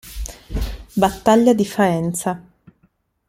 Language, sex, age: Italian, female, 30-39